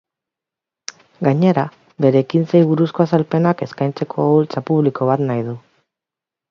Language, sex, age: Basque, female, 40-49